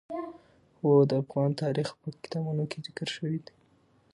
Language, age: Pashto, 19-29